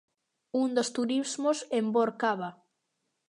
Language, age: Galician, under 19